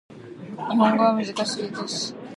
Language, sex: Japanese, female